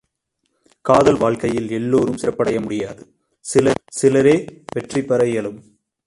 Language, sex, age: Tamil, male, 19-29